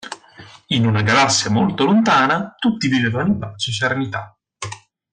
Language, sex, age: Italian, male, 19-29